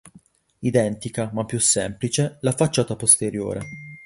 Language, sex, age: Italian, male, 19-29